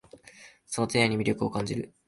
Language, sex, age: Japanese, male, 19-29